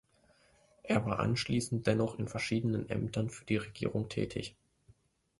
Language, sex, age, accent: German, male, 19-29, Deutschland Deutsch